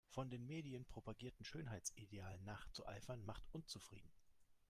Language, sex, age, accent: German, male, 30-39, Deutschland Deutsch